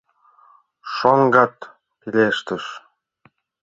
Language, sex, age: Mari, male, 40-49